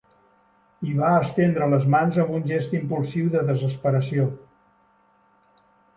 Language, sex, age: Catalan, male, 70-79